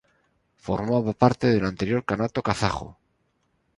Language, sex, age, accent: Spanish, male, 30-39, España: Norte peninsular (Asturias, Castilla y León, Cantabria, País Vasco, Navarra, Aragón, La Rioja, Guadalajara, Cuenca)